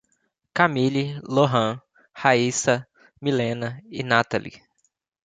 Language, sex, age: Portuguese, male, 19-29